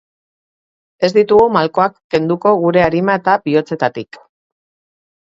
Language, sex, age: Basque, female, 40-49